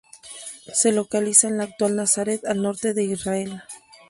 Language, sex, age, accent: Spanish, female, 30-39, México